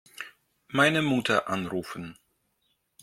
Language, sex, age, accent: German, male, 40-49, Russisch Deutsch